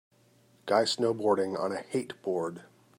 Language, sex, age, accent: English, male, 50-59, United States English